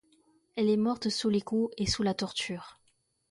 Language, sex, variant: French, female, Français de métropole